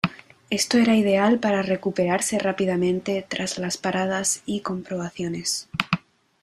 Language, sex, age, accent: Spanish, female, under 19, España: Sur peninsular (Andalucia, Extremadura, Murcia)